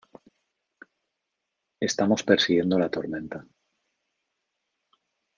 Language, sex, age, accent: Spanish, male, 30-39, España: Centro-Sur peninsular (Madrid, Toledo, Castilla-La Mancha)